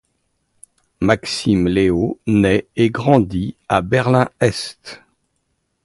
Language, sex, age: French, male, 60-69